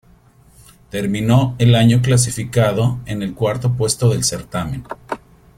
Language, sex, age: Spanish, male, 30-39